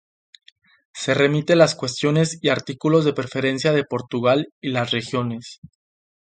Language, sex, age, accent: Spanish, male, 19-29, México